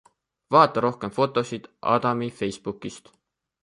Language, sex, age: Estonian, male, 19-29